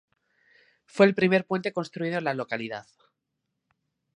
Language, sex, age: Spanish, male, 19-29